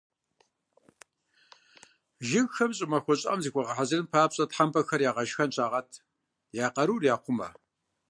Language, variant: Kabardian, Адыгэбзэ (Къэбэрдей, Кирил, псоми зэдай)